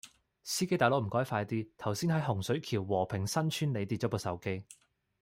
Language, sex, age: Cantonese, male, 19-29